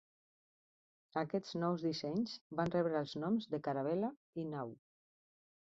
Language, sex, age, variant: Catalan, female, 50-59, Central